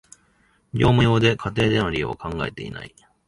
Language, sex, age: Japanese, male, 19-29